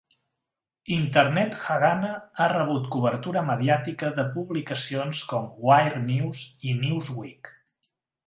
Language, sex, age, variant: Catalan, male, 40-49, Central